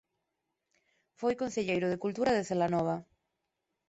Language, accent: Galician, Normativo (estándar)